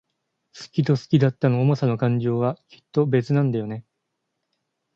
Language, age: Japanese, 19-29